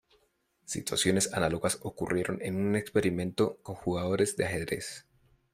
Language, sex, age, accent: Spanish, male, 30-39, Andino-Pacífico: Colombia, Perú, Ecuador, oeste de Bolivia y Venezuela andina